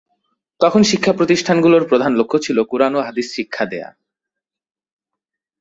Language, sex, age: Bengali, male, 19-29